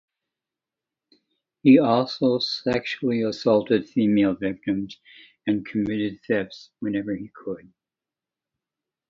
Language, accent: English, United States English